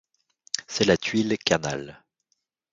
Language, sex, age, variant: French, male, 30-39, Français de métropole